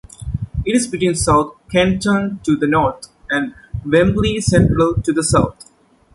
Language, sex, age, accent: English, male, 19-29, India and South Asia (India, Pakistan, Sri Lanka)